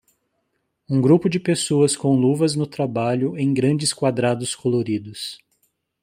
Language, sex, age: Portuguese, male, 40-49